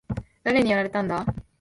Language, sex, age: Japanese, female, 19-29